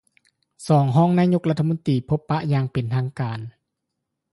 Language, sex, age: Lao, male, 30-39